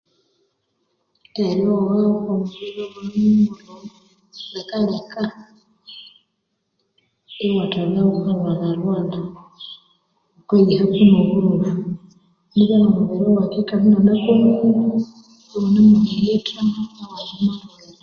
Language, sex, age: Konzo, female, 30-39